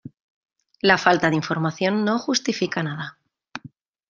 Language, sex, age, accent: Spanish, female, 30-39, España: Centro-Sur peninsular (Madrid, Toledo, Castilla-La Mancha)